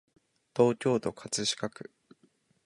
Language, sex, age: Japanese, male, 19-29